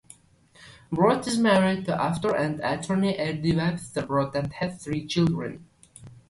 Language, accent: English, United States English